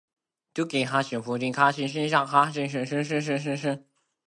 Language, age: Cantonese, 19-29